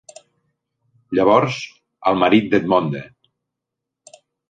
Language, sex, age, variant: Catalan, male, 40-49, Central